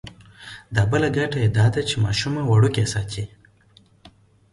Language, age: Pashto, 30-39